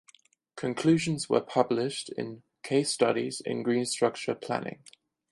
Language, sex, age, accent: English, male, 19-29, England English; German English